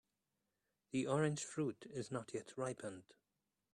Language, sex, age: English, male, 30-39